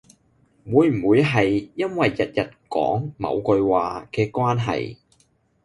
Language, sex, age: Cantonese, male, 19-29